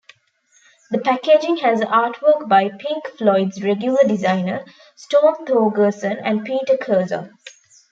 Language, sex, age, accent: English, female, 19-29, India and South Asia (India, Pakistan, Sri Lanka)